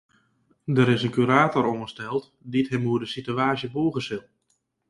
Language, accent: Western Frisian, Wâldfrysk